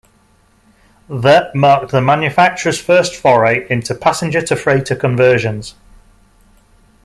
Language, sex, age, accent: English, male, 50-59, England English